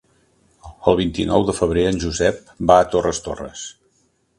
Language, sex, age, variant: Catalan, male, 60-69, Central